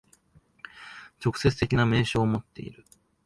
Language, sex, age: Japanese, male, 19-29